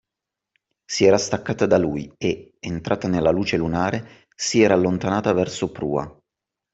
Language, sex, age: Italian, male, 30-39